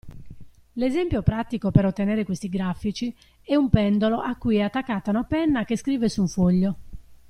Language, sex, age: Italian, female, 50-59